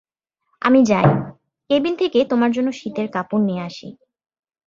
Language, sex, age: Bengali, female, 19-29